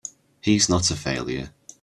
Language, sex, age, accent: English, male, 30-39, England English